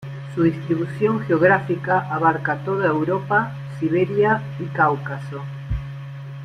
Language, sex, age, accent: Spanish, female, 50-59, Rioplatense: Argentina, Uruguay, este de Bolivia, Paraguay